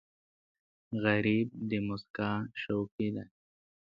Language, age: Pashto, 19-29